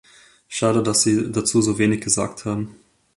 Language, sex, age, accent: German, male, 19-29, Österreichisches Deutsch